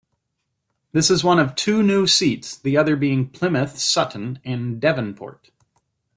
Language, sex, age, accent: English, male, 40-49, United States English